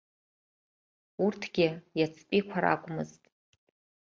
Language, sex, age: Abkhazian, female, 40-49